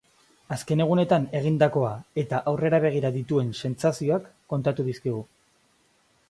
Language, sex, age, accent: Basque, male, under 19, Mendebalekoa (Araba, Bizkaia, Gipuzkoako mendebaleko herri batzuk)